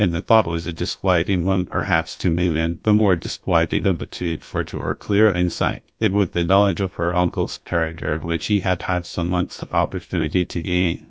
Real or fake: fake